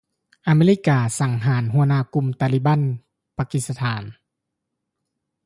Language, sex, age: Lao, male, 30-39